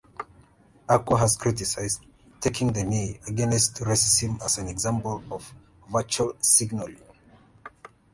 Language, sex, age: English, male, 19-29